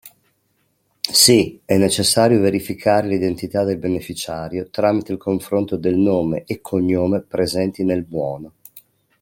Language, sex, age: Italian, male, 50-59